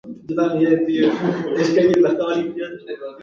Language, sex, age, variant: Catalan, male, under 19, Alacantí